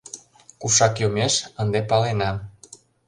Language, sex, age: Mari, male, 19-29